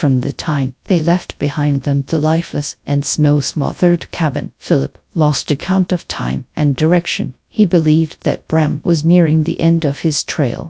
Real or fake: fake